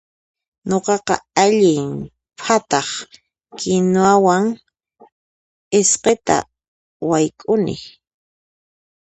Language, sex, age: Puno Quechua, female, 30-39